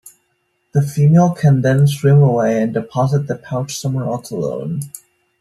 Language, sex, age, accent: English, male, under 19, United States English